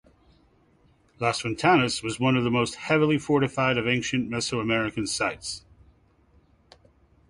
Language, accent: English, United States English